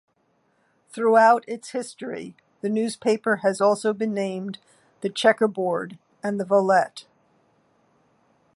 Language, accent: English, United States English